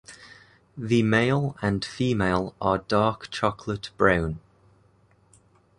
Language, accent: English, England English